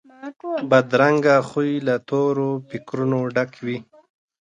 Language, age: Pashto, 30-39